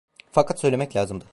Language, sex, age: Turkish, male, 19-29